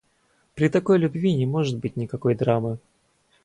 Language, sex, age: Russian, male, 19-29